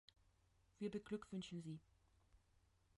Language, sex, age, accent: German, female, 30-39, Deutschland Deutsch